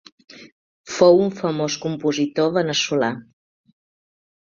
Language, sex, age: Catalan, female, 50-59